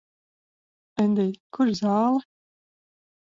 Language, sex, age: Latvian, female, 40-49